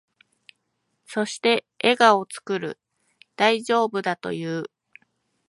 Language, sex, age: Japanese, female, 30-39